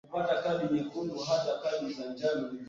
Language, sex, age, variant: Swahili, male, 30-39, Kiswahili cha Bara ya Kenya